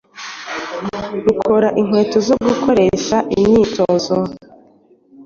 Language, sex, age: Kinyarwanda, female, 19-29